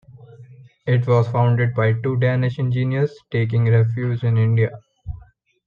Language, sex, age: English, male, 19-29